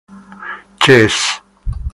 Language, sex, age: English, male, 60-69